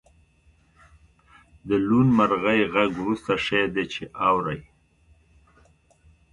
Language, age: Pashto, 60-69